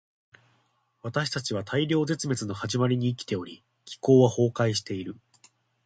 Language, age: Japanese, 19-29